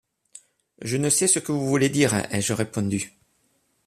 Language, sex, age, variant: French, male, 30-39, Français de métropole